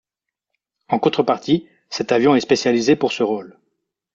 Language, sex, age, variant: French, male, 19-29, Français de métropole